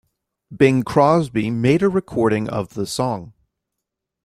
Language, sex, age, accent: English, male, 30-39, United States English